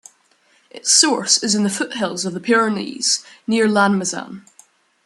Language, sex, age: English, male, under 19